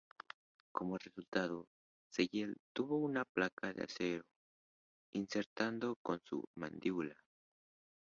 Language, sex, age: Spanish, male, 19-29